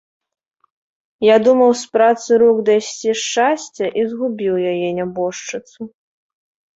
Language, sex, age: Belarusian, female, 19-29